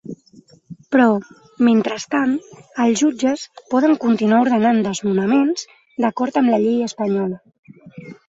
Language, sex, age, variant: Catalan, female, 19-29, Central